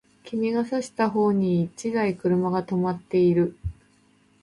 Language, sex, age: Japanese, female, 30-39